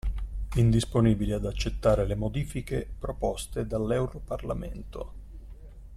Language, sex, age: Italian, male, 50-59